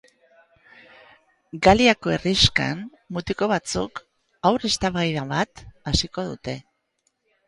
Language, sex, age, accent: Basque, female, 50-59, Erdialdekoa edo Nafarra (Gipuzkoa, Nafarroa)